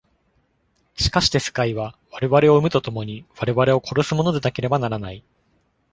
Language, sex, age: Japanese, male, 19-29